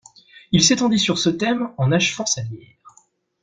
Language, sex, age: French, male, 19-29